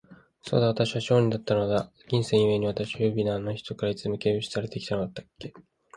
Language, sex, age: Japanese, male, 19-29